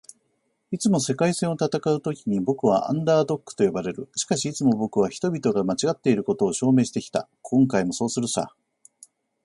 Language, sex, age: Japanese, male, 50-59